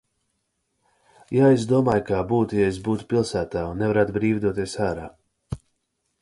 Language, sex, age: Latvian, male, 19-29